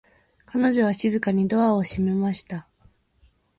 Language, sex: Japanese, female